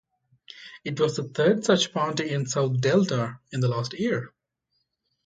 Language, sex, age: English, male, 30-39